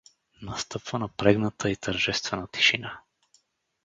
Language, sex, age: Bulgarian, male, 30-39